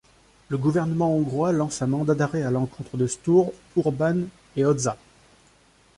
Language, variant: French, Français de métropole